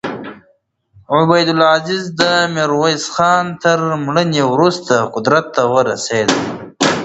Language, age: Pashto, 19-29